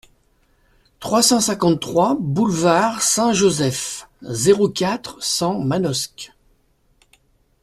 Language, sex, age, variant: French, male, 60-69, Français de métropole